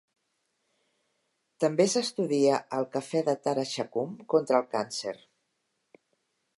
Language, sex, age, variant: Catalan, female, 60-69, Central